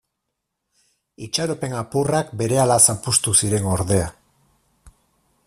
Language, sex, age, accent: Basque, male, 40-49, Mendebalekoa (Araba, Bizkaia, Gipuzkoako mendebaleko herri batzuk)